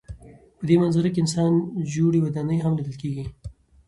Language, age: Pashto, 19-29